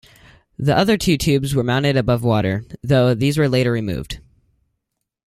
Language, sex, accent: English, male, United States English